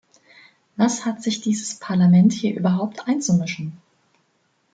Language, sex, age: German, female, 19-29